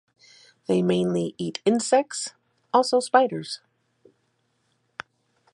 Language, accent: English, United States English